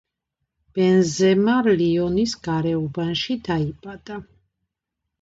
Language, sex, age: Georgian, female, 50-59